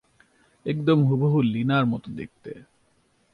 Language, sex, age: Bengali, male, 19-29